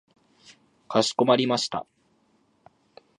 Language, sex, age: Japanese, male, 30-39